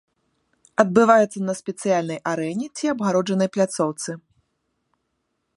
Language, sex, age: Belarusian, female, 30-39